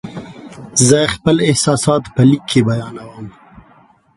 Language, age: Pashto, 30-39